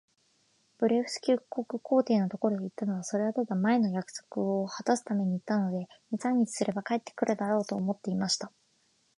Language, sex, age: Japanese, female, 19-29